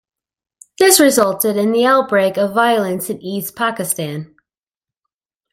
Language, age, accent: English, 30-39, United States English